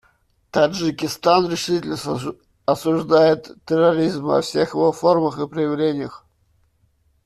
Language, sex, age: Russian, male, 40-49